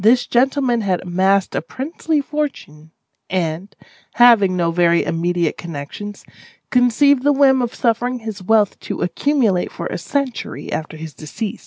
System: none